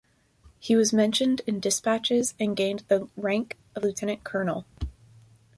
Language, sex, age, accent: English, female, under 19, United States English